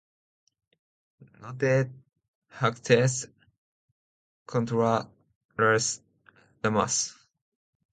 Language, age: Spanish, under 19